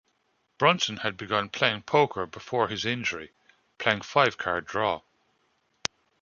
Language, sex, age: English, male, 40-49